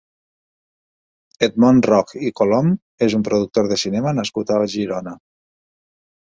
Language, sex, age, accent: Catalan, male, 50-59, valencià